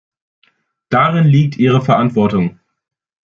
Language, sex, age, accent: German, male, under 19, Deutschland Deutsch